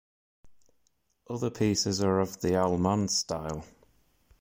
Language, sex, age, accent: English, male, 19-29, England English